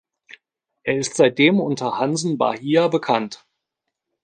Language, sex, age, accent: German, male, 40-49, Deutschland Deutsch